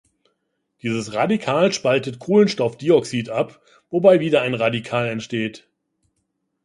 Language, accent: German, Deutschland Deutsch